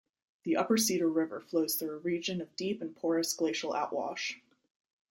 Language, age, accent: English, 19-29, United States English